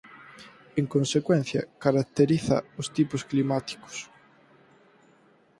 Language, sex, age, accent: Galician, male, 19-29, Atlántico (seseo e gheada)